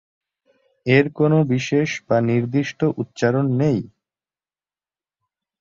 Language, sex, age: Bengali, male, 19-29